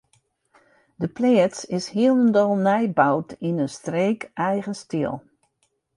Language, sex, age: Western Frisian, female, 60-69